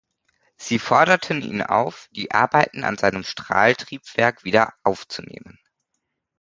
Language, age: German, 19-29